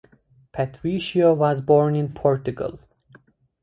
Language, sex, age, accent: English, male, 19-29, United States English